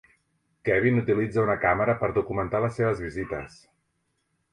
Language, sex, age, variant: Catalan, male, 40-49, Central